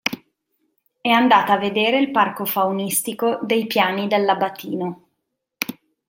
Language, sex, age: Italian, female, 30-39